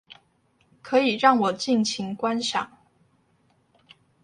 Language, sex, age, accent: Chinese, female, under 19, 出生地：臺中市